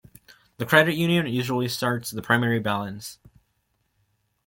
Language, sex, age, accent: English, male, under 19, United States English